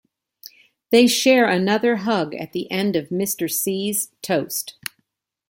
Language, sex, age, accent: English, female, 60-69, United States English